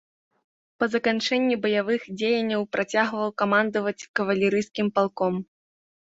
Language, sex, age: Belarusian, female, 19-29